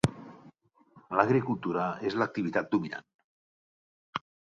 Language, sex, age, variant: Catalan, male, 50-59, Central